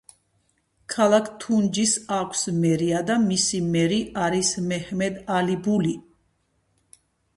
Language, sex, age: Georgian, female, 60-69